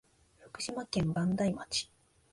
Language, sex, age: Japanese, female, 19-29